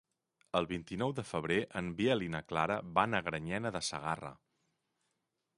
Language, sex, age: Catalan, male, 40-49